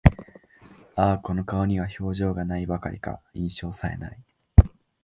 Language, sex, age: Japanese, male, 19-29